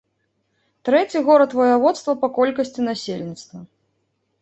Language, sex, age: Belarusian, female, 30-39